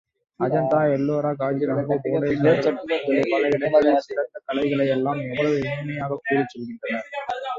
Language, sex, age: Tamil, male, 19-29